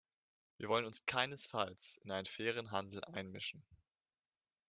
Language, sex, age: German, male, under 19